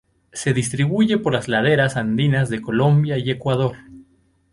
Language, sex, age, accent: Spanish, male, 19-29, México